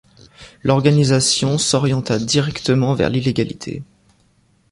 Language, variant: French, Français de métropole